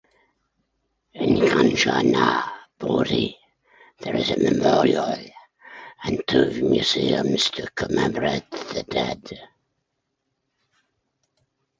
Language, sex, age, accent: English, male, 70-79, Scottish English